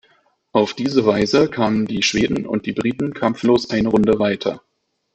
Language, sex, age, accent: German, male, 30-39, Deutschland Deutsch